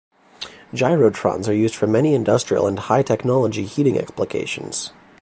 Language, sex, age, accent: English, male, 19-29, Canadian English